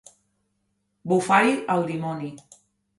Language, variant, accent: Catalan, Central, central